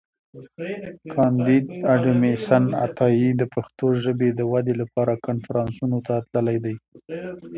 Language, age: Pashto, 19-29